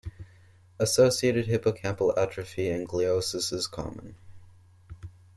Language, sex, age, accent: English, male, 19-29, United States English